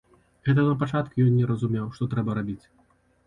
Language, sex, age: Belarusian, male, 30-39